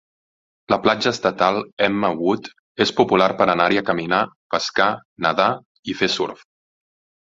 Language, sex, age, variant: Catalan, male, 30-39, Central